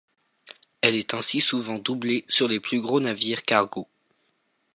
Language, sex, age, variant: French, male, under 19, Français de métropole